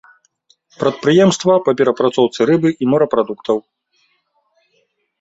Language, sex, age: Belarusian, male, 30-39